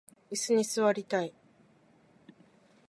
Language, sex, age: Japanese, female, 40-49